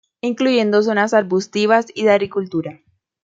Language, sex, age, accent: Spanish, female, 19-29, Caribe: Cuba, Venezuela, Puerto Rico, República Dominicana, Panamá, Colombia caribeña, México caribeño, Costa del golfo de México